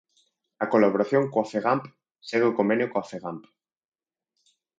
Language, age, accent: Galician, 19-29, Oriental (común en zona oriental)